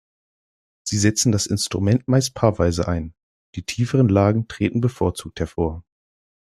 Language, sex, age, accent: German, male, 19-29, Deutschland Deutsch